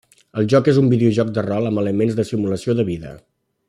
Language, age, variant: Catalan, 40-49, Central